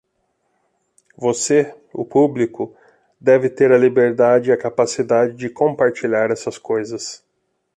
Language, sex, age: Portuguese, male, 40-49